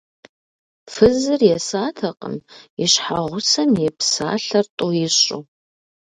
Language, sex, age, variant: Kabardian, female, 30-39, Адыгэбзэ (Къэбэрдей, Кирил, псоми зэдай)